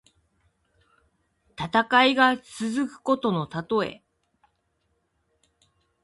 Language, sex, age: Japanese, female, 50-59